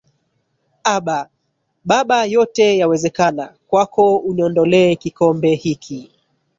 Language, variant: Swahili, Kiswahili cha Bara ya Tanzania